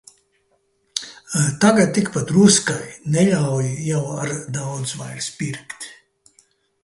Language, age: Latvian, 70-79